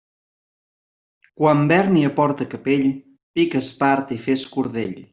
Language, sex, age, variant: Catalan, male, 19-29, Central